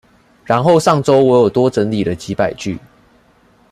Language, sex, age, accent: Chinese, male, under 19, 出生地：臺中市